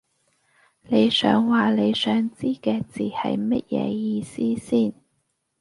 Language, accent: Cantonese, 广州音